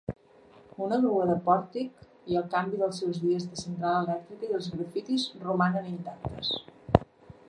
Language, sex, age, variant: Catalan, female, 40-49, Central